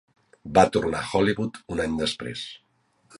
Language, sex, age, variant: Catalan, male, 50-59, Central